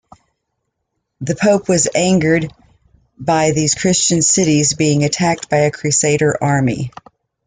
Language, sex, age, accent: English, female, 50-59, United States English